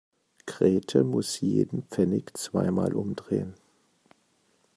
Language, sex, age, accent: German, male, 50-59, Deutschland Deutsch